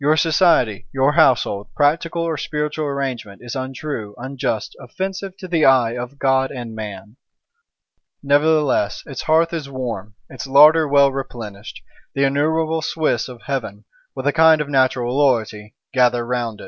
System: none